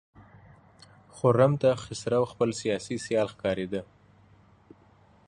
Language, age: Pashto, 30-39